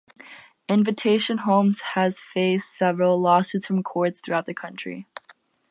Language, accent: English, United States English